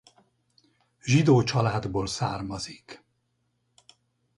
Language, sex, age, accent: Hungarian, male, 70-79, budapesti